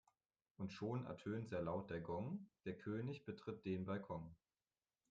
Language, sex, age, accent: German, male, 19-29, Deutschland Deutsch